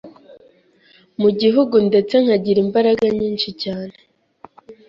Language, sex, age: Kinyarwanda, female, 19-29